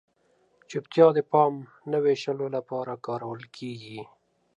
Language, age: Pashto, 30-39